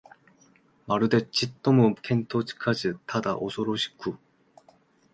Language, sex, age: Japanese, male, 19-29